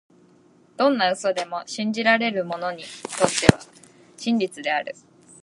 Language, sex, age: Japanese, female, 19-29